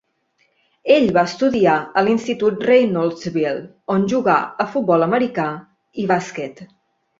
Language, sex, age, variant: Catalan, female, 19-29, Central